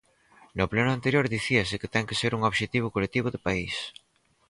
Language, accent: Galician, Normativo (estándar)